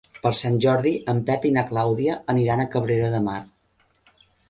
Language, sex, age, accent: Catalan, female, 50-59, nord-oriental